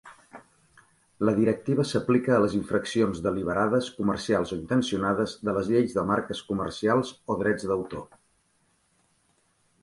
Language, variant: Catalan, Central